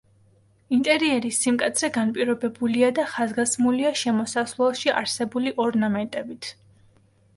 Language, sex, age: Georgian, female, 19-29